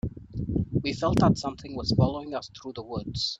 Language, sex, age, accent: English, male, 30-39, India and South Asia (India, Pakistan, Sri Lanka)